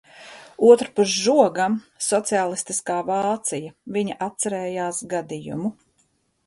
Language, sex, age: Latvian, female, 50-59